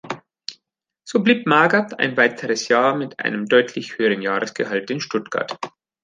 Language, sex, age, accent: German, male, 50-59, Deutschland Deutsch